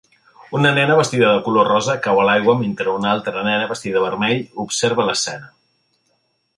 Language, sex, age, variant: Catalan, male, 40-49, Central